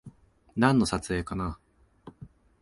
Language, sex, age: Japanese, male, 19-29